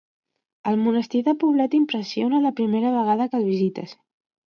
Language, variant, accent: Catalan, Central, central